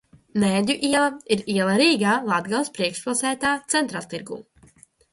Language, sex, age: Latvian, female, under 19